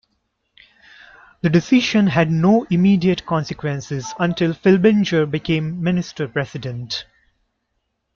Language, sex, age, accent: English, male, 30-39, India and South Asia (India, Pakistan, Sri Lanka)